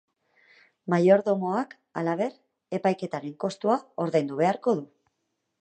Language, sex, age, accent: Basque, female, 40-49, Erdialdekoa edo Nafarra (Gipuzkoa, Nafarroa)